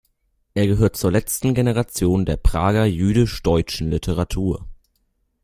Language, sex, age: German, male, under 19